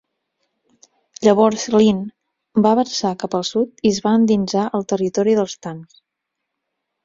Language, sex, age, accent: Catalan, female, 30-39, Garrotxi